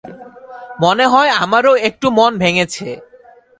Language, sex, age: Bengali, male, 19-29